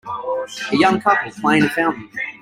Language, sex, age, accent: English, male, 30-39, Australian English